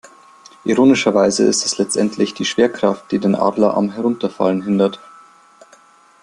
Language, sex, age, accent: German, male, 19-29, Deutschland Deutsch